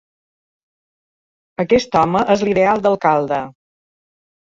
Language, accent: Catalan, mallorquí